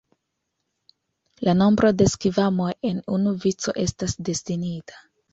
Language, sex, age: Esperanto, female, 19-29